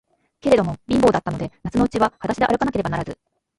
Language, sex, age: Japanese, female, 40-49